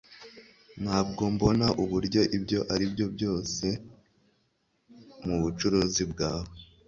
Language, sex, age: Kinyarwanda, male, under 19